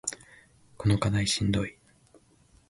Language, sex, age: Japanese, male, 19-29